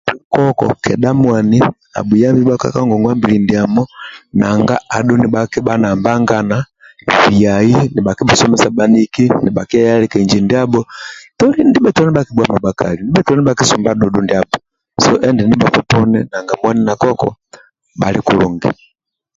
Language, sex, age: Amba (Uganda), male, 40-49